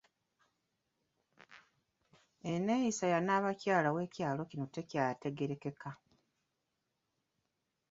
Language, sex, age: Ganda, female, 40-49